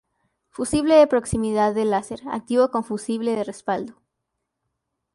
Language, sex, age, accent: Spanish, female, under 19, México